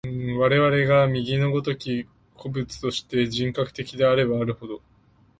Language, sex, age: Japanese, male, 19-29